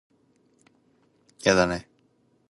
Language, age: Japanese, 19-29